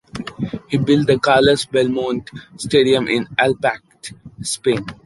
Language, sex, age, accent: English, male, 19-29, India and South Asia (India, Pakistan, Sri Lanka)